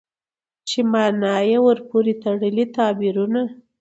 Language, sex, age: Pashto, female, 30-39